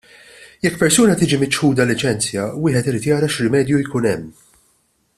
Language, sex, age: Maltese, male, 40-49